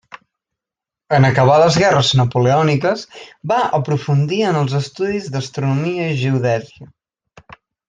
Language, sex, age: Catalan, male, under 19